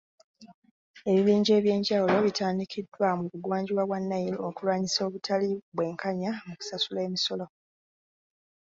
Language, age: Ganda, 30-39